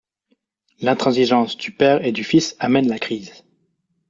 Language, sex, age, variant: French, male, 19-29, Français de métropole